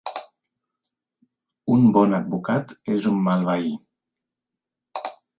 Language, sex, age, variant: Catalan, male, 40-49, Central